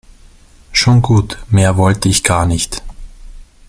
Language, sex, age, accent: German, male, 19-29, Österreichisches Deutsch